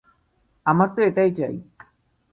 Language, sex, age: Bengali, male, 19-29